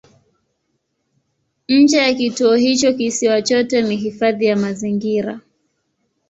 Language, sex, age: Swahili, female, 19-29